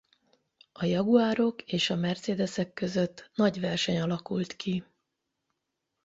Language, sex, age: Hungarian, female, 50-59